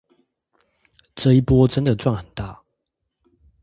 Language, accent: Chinese, 出生地：臺北市